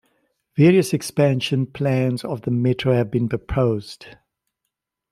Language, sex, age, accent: English, male, 50-59, Southern African (South Africa, Zimbabwe, Namibia)